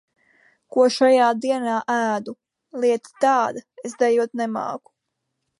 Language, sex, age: Latvian, female, 19-29